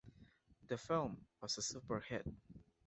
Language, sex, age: English, male, under 19